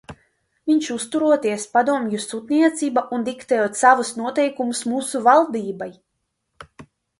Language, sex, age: Latvian, female, 19-29